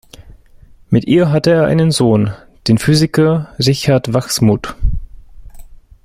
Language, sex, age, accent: German, male, 30-39, Deutschland Deutsch